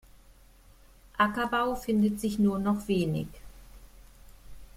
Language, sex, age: German, female, 50-59